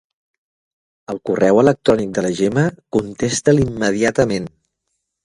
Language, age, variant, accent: Catalan, 40-49, Central, central